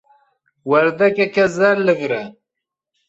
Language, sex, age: Kurdish, male, 30-39